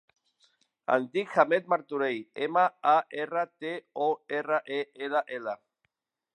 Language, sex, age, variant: Catalan, male, 40-49, Central